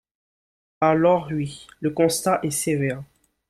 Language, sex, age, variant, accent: French, male, 19-29, Français des départements et régions d'outre-mer, Français de La Réunion